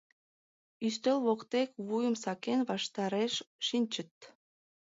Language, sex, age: Mari, female, 19-29